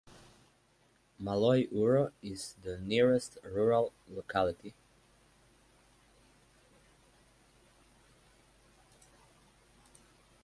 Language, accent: English, United States English